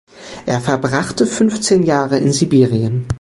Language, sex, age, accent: German, male, 19-29, Deutschland Deutsch